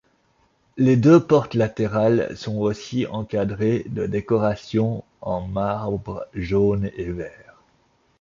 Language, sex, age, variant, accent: French, male, 30-39, Français d'Europe, Français de Suisse